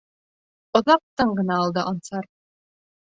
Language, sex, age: Bashkir, female, 19-29